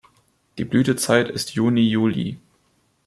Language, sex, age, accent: German, male, under 19, Deutschland Deutsch